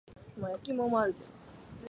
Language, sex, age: Japanese, female, 19-29